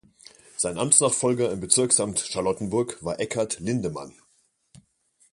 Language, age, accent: German, 40-49, Deutschland Deutsch